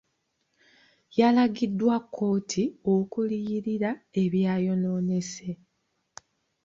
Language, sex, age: Ganda, female, 30-39